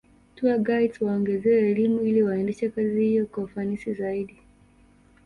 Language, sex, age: Swahili, female, 19-29